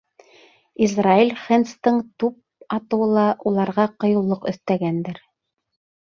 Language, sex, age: Bashkir, female, 30-39